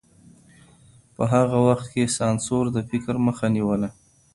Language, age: Pashto, 30-39